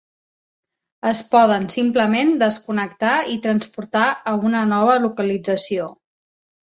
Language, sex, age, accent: Catalan, female, 30-39, Barcelona